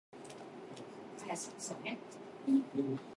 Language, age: Chinese, 19-29